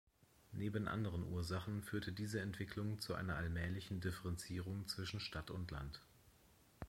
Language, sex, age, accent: German, male, 30-39, Deutschland Deutsch